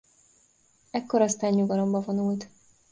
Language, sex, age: Hungarian, female, 19-29